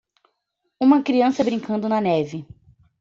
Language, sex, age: Portuguese, female, under 19